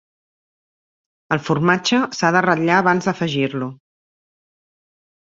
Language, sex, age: Catalan, female, 50-59